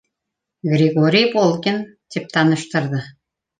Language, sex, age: Bashkir, female, 50-59